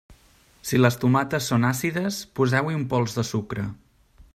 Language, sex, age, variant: Catalan, male, 30-39, Central